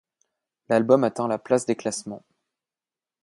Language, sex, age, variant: French, male, 30-39, Français de métropole